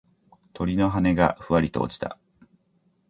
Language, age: Japanese, 40-49